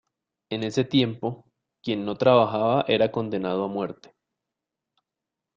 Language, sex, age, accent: Spanish, male, 19-29, Caribe: Cuba, Venezuela, Puerto Rico, República Dominicana, Panamá, Colombia caribeña, México caribeño, Costa del golfo de México